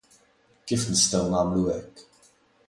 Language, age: Maltese, 19-29